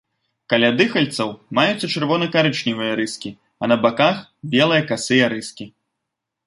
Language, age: Belarusian, 19-29